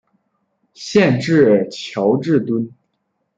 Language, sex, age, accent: Chinese, male, under 19, 出生地：黑龙江省